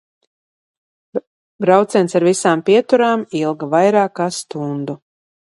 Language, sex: Latvian, female